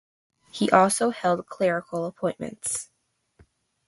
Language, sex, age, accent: English, female, under 19, United States English